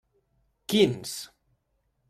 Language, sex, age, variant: Catalan, male, 19-29, Central